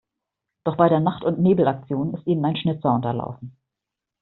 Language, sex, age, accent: German, female, 50-59, Deutschland Deutsch